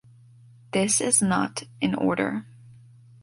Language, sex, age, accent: English, female, under 19, United States English